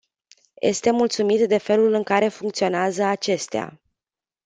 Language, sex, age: Romanian, female, 19-29